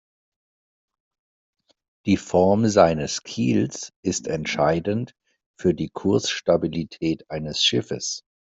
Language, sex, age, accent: German, male, 30-39, Deutschland Deutsch